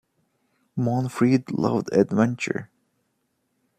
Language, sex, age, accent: English, male, 19-29, United States English